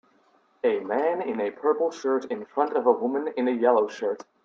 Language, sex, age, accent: English, male, under 19, United States English